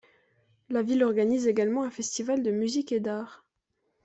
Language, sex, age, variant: French, female, 19-29, Français de métropole